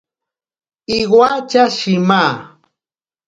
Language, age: Ashéninka Perené, 40-49